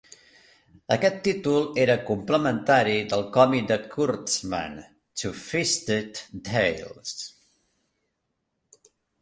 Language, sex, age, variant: Catalan, male, 50-59, Central